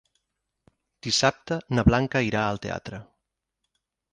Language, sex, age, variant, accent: Catalan, male, 30-39, Central, Barcelona